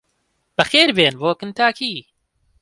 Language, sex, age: Central Kurdish, male, 19-29